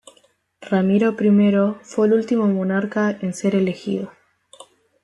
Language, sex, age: Spanish, female, 19-29